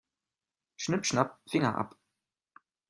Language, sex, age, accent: German, male, 30-39, Deutschland Deutsch